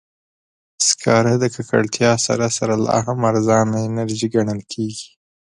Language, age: Pashto, 19-29